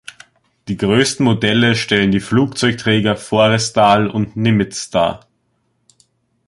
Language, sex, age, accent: German, male, under 19, Österreichisches Deutsch